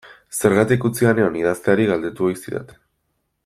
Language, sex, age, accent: Basque, male, 19-29, Erdialdekoa edo Nafarra (Gipuzkoa, Nafarroa)